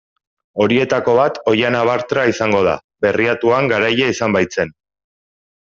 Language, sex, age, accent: Basque, male, 30-39, Erdialdekoa edo Nafarra (Gipuzkoa, Nafarroa)